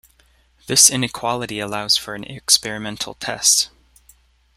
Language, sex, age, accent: English, male, 19-29, United States English